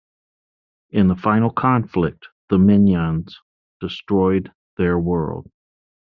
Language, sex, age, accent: English, male, 40-49, United States English